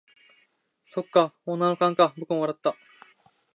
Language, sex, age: Japanese, male, 19-29